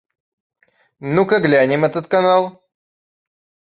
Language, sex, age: Russian, male, under 19